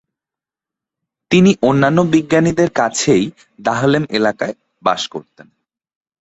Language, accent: Bengali, প্রমিত